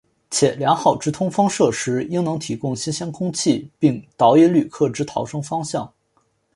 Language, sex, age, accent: Chinese, male, 19-29, 出生地：辽宁省